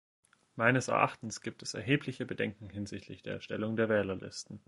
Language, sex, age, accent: German, male, 19-29, Deutschland Deutsch